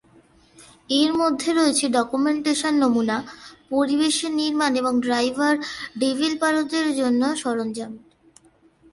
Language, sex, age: Bengali, female, under 19